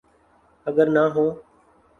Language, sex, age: Urdu, male, 19-29